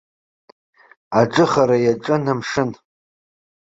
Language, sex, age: Abkhazian, male, 40-49